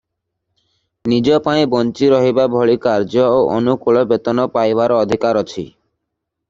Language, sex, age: Odia, male, under 19